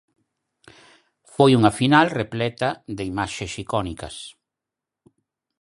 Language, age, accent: Galician, 60-69, Normativo (estándar)